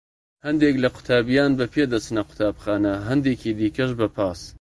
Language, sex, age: Central Kurdish, male, 30-39